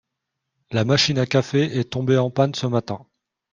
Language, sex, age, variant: French, male, 30-39, Français de métropole